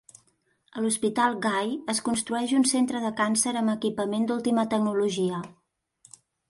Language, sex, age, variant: Catalan, female, 40-49, Central